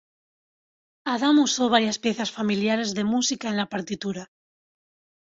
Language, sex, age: Spanish, female, 30-39